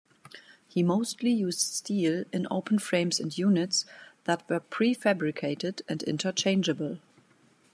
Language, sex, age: English, female, 40-49